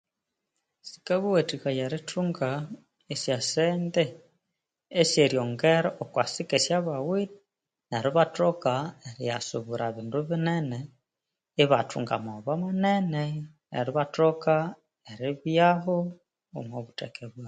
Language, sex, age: Konzo, female, 30-39